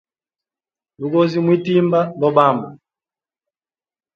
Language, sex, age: Hemba, male, 30-39